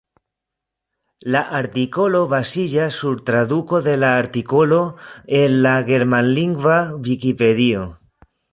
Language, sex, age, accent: Esperanto, male, 40-49, Internacia